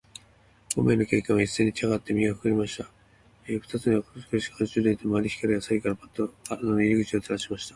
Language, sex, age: Japanese, male, 50-59